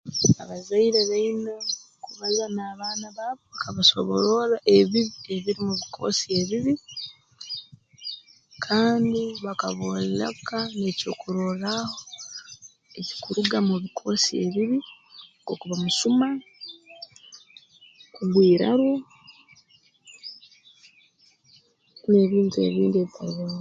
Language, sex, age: Tooro, female, 30-39